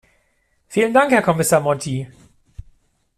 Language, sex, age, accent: German, male, 40-49, Deutschland Deutsch